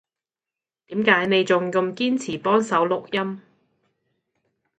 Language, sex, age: Cantonese, female, 19-29